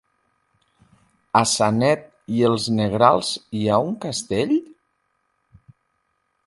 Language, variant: Catalan, Septentrional